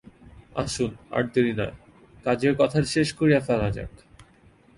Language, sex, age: Bengali, male, under 19